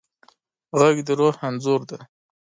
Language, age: Pashto, 19-29